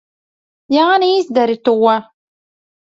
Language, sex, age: Latvian, female, 30-39